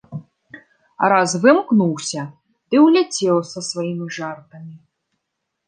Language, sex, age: Belarusian, female, 19-29